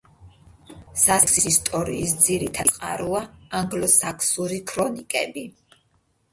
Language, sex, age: Georgian, female, 40-49